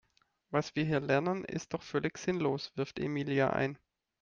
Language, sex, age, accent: German, male, 30-39, Deutschland Deutsch